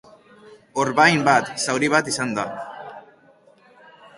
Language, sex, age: Basque, male, under 19